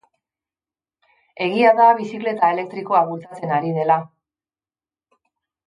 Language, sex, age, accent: Basque, female, 50-59, Mendebalekoa (Araba, Bizkaia, Gipuzkoako mendebaleko herri batzuk)